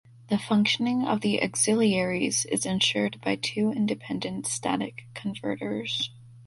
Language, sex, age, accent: English, female, under 19, United States English